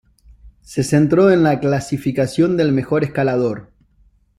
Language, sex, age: Spanish, male, 30-39